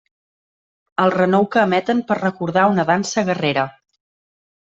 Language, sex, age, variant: Catalan, female, 30-39, Central